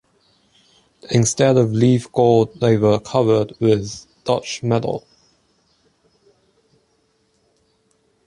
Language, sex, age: English, male, 19-29